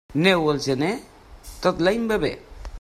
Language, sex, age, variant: Catalan, female, 40-49, Central